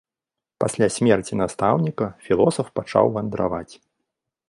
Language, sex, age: Belarusian, male, 30-39